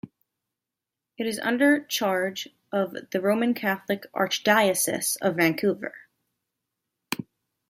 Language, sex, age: English, female, 19-29